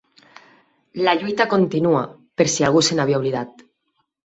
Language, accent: Catalan, Tortosí